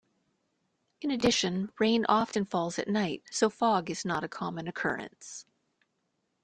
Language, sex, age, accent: English, female, 50-59, Canadian English